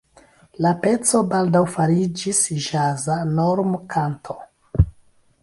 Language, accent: Esperanto, Internacia